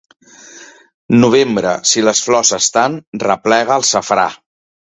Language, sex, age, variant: Catalan, male, 40-49, Central